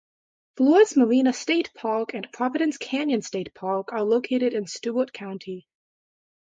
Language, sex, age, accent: English, female, under 19, Canadian English